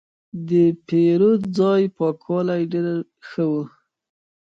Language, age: Pashto, 19-29